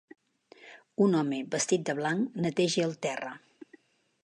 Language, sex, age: Catalan, female, 60-69